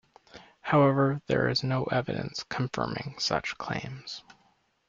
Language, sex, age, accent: English, male, 19-29, Canadian English